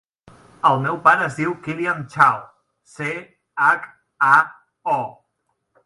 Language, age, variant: Catalan, 19-29, Central